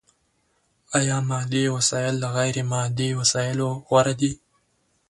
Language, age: Pashto, 19-29